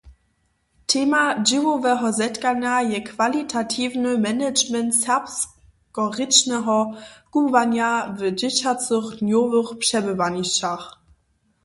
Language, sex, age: Upper Sorbian, female, under 19